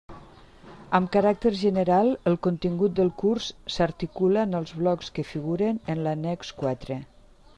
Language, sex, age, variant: Catalan, female, 60-69, Nord-Occidental